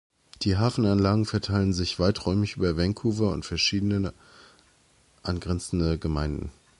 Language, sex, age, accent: German, male, 30-39, Deutschland Deutsch